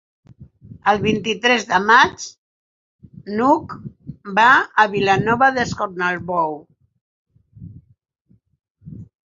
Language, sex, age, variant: Catalan, female, 70-79, Central